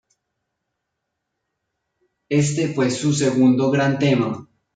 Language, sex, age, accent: Spanish, male, 30-39, Caribe: Cuba, Venezuela, Puerto Rico, República Dominicana, Panamá, Colombia caribeña, México caribeño, Costa del golfo de México